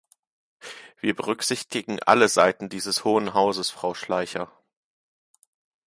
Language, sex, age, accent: German, male, 30-39, Deutschland Deutsch